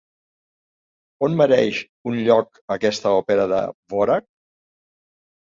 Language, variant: Catalan, Central